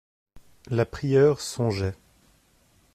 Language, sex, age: French, male, 30-39